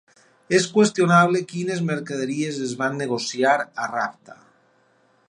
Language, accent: Catalan, valencià